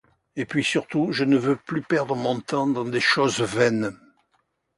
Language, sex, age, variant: French, male, 80-89, Français de métropole